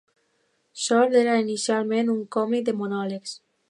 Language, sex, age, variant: Catalan, female, under 19, Alacantí